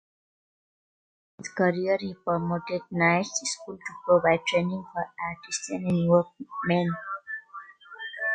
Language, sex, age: English, female, 19-29